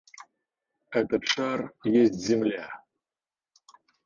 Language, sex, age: Russian, male, 30-39